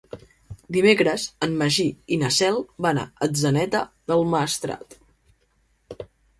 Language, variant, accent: Catalan, Central, central